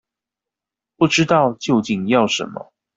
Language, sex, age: Chinese, male, 19-29